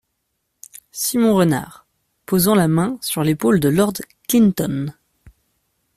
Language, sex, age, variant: French, male, 19-29, Français de métropole